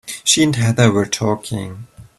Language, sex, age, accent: English, male, 30-39, England English